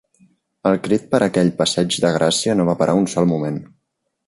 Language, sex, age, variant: Catalan, male, 19-29, Central